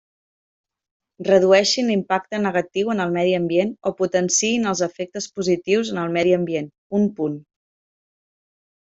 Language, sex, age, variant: Catalan, female, 30-39, Central